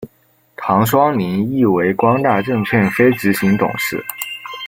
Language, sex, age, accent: Chinese, male, under 19, 出生地：浙江省